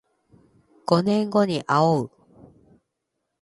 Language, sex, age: Japanese, female, 50-59